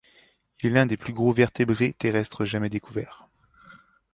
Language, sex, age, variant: French, male, 30-39, Français de métropole